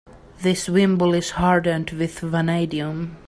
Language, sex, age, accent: English, female, 19-29, England English